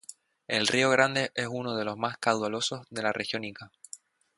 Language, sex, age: Spanish, male, 19-29